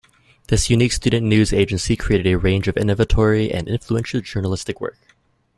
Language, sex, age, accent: English, male, 19-29, Canadian English